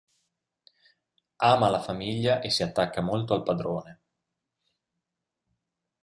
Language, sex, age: Italian, male, 30-39